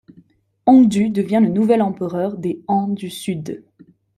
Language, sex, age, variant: French, female, 19-29, Français de métropole